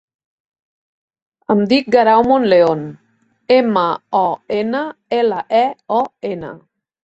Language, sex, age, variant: Catalan, female, 40-49, Central